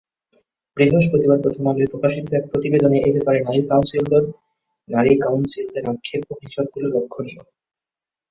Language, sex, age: Bengali, male, 19-29